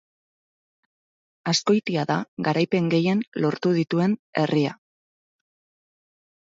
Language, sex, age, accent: Basque, female, 30-39, Mendebalekoa (Araba, Bizkaia, Gipuzkoako mendebaleko herri batzuk)